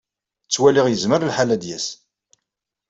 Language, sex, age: Kabyle, male, 40-49